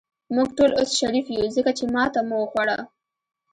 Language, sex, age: Pashto, female, 19-29